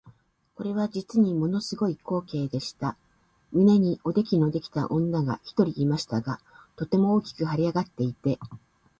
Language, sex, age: Japanese, female, 60-69